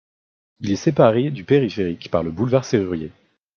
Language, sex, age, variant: French, male, 19-29, Français de métropole